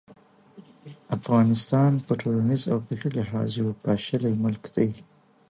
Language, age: Pashto, 19-29